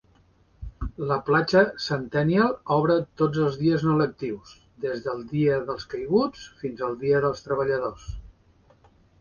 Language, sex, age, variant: Catalan, male, 60-69, Central